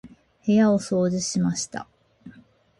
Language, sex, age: Japanese, female, 40-49